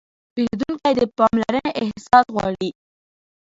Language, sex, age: Pashto, female, under 19